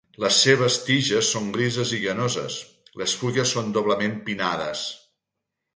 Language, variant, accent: Catalan, Central, central